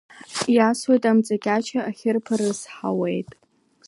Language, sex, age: Abkhazian, female, under 19